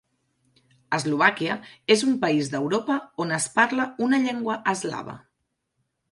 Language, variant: Catalan, Central